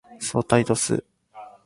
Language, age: Japanese, 19-29